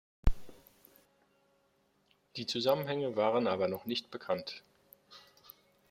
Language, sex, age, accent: German, male, 30-39, Deutschland Deutsch